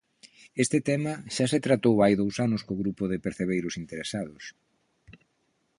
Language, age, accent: Galician, 50-59, Normativo (estándar)